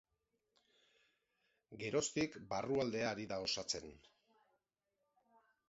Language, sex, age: Basque, male, 50-59